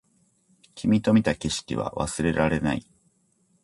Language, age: Japanese, 40-49